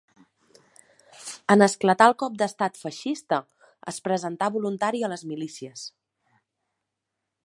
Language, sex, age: Catalan, female, 30-39